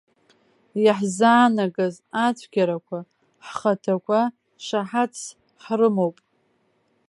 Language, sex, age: Abkhazian, female, 19-29